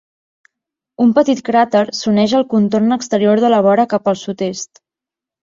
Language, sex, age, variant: Catalan, female, 19-29, Central